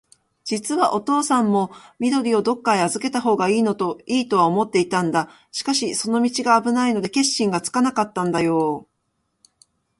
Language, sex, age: Japanese, female, 40-49